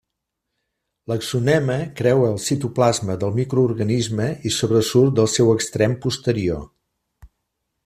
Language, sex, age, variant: Catalan, male, 60-69, Central